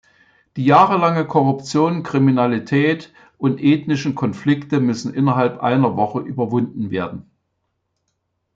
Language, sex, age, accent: German, male, 70-79, Deutschland Deutsch